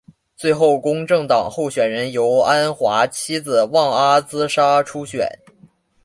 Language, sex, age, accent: Chinese, male, 19-29, 出生地：黑龙江省